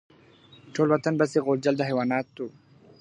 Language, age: Pashto, 19-29